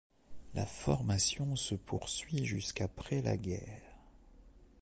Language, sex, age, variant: French, male, 40-49, Français de métropole